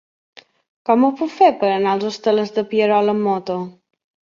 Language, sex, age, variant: Catalan, female, 30-39, Balear